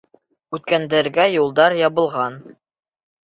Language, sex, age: Bashkir, male, under 19